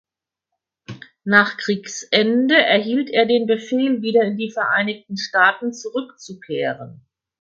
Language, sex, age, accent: German, female, 60-69, Deutschland Deutsch